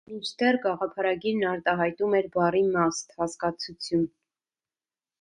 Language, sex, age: Armenian, female, 19-29